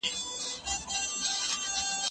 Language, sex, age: Pashto, female, 30-39